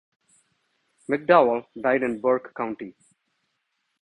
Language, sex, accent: English, male, India and South Asia (India, Pakistan, Sri Lanka)